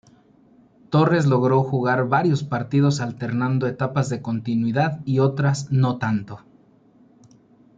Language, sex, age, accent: Spanish, male, 19-29, México